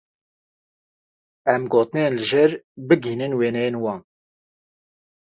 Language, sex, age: Kurdish, male, 19-29